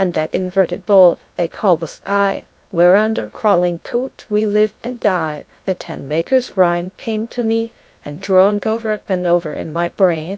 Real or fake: fake